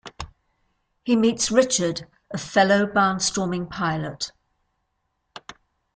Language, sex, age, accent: English, female, 70-79, England English